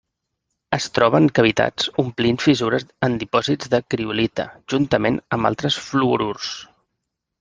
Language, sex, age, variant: Catalan, male, 30-39, Central